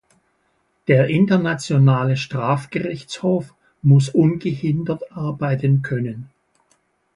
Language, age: German, 70-79